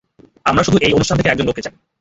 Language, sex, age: Bengali, male, 19-29